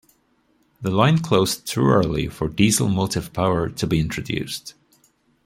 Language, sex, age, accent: English, male, 30-39, United States English